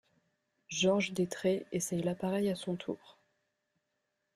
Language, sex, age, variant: French, female, under 19, Français de métropole